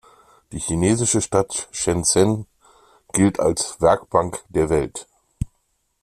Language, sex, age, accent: German, male, 40-49, Deutschland Deutsch